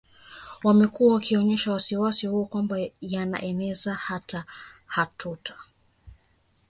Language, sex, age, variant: Swahili, female, 19-29, Kiswahili Sanifu (EA)